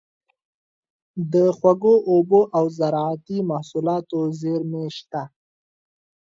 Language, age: Pashto, under 19